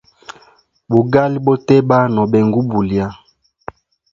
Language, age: Hemba, 19-29